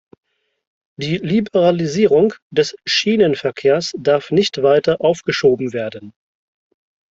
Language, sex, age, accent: German, male, 30-39, Deutschland Deutsch